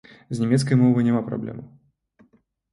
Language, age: Belarusian, 19-29